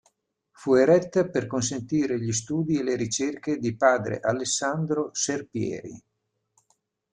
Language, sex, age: Italian, male, 60-69